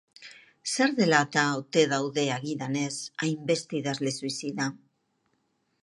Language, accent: Basque, Erdialdekoa edo Nafarra (Gipuzkoa, Nafarroa)